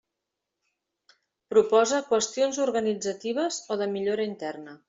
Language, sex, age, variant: Catalan, female, 50-59, Central